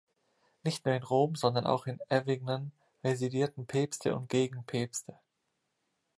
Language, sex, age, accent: German, male, 19-29, Deutschland Deutsch